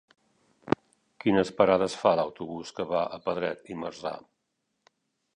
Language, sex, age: Catalan, male, 60-69